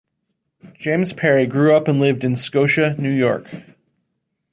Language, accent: English, United States English